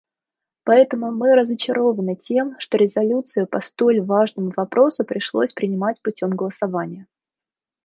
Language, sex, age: Russian, female, 19-29